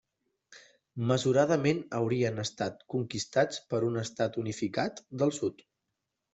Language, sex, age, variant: Catalan, male, 19-29, Central